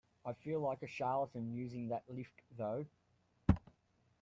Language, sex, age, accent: English, male, 50-59, Australian English